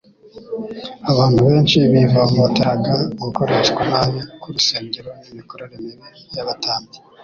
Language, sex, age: Kinyarwanda, male, 19-29